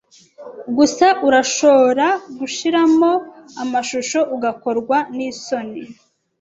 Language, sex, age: Kinyarwanda, female, 19-29